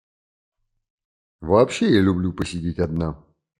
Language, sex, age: Russian, male, 50-59